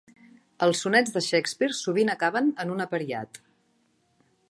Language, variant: Catalan, Central